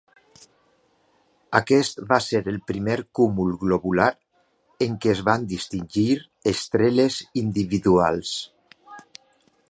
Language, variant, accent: Catalan, Valencià central, valencià